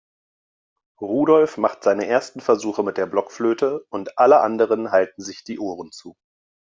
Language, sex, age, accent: German, male, 30-39, Deutschland Deutsch